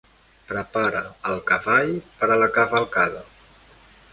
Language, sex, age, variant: Catalan, male, 19-29, Central